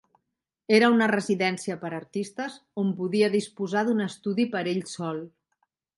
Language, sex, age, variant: Catalan, female, 60-69, Central